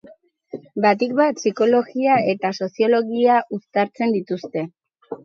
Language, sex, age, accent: Basque, female, 40-49, Mendebalekoa (Araba, Bizkaia, Gipuzkoako mendebaleko herri batzuk)